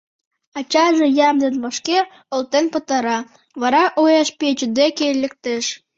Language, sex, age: Mari, male, under 19